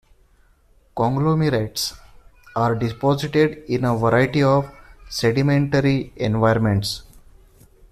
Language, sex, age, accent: English, male, 19-29, India and South Asia (India, Pakistan, Sri Lanka)